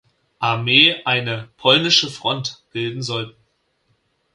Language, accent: German, Deutschland Deutsch